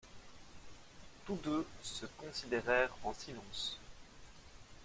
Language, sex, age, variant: French, male, 30-39, Français de métropole